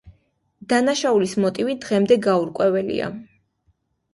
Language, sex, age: Georgian, female, 19-29